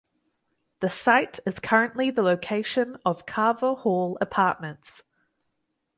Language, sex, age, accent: English, female, 19-29, New Zealand English